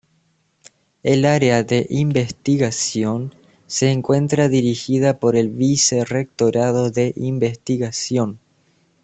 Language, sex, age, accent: Spanish, male, under 19, Rioplatense: Argentina, Uruguay, este de Bolivia, Paraguay